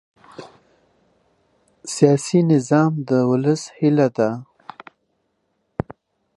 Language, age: Pashto, 19-29